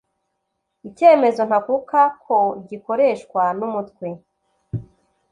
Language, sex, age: Kinyarwanda, female, 19-29